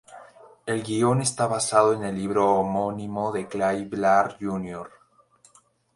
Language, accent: Spanish, México